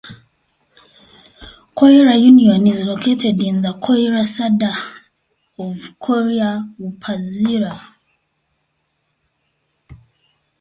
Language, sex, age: English, female, 30-39